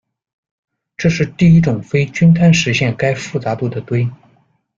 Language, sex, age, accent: Chinese, male, 30-39, 出生地：江苏省